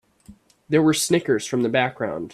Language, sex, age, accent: English, female, under 19, United States English